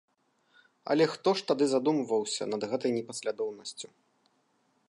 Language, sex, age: Belarusian, male, 40-49